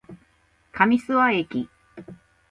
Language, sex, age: Japanese, female, 30-39